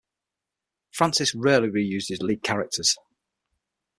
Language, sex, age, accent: English, male, 40-49, England English